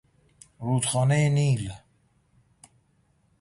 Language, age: Persian, 30-39